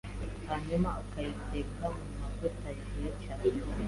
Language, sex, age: Kinyarwanda, female, 19-29